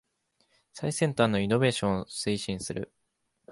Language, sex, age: Japanese, male, 19-29